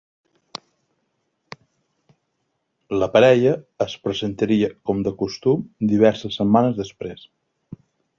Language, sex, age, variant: Catalan, male, 30-39, Central